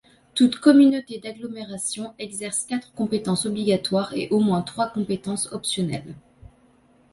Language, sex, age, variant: French, female, 19-29, Français de métropole